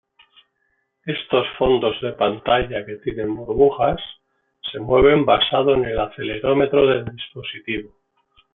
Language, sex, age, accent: Spanish, male, 50-59, España: Norte peninsular (Asturias, Castilla y León, Cantabria, País Vasco, Navarra, Aragón, La Rioja, Guadalajara, Cuenca)